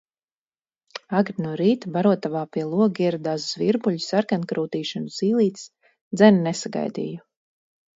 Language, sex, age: Latvian, female, 40-49